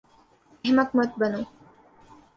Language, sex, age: Urdu, female, 19-29